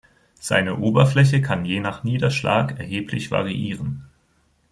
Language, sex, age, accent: German, male, 19-29, Deutschland Deutsch